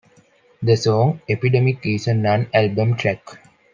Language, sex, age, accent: English, male, 19-29, India and South Asia (India, Pakistan, Sri Lanka)